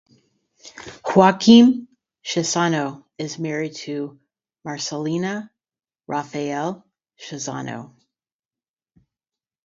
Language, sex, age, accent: English, female, 50-59, United States English; Midwestern